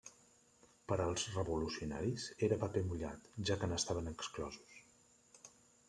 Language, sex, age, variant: Catalan, male, 50-59, Central